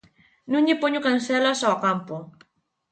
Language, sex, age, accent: Galician, female, 19-29, Atlántico (seseo e gheada)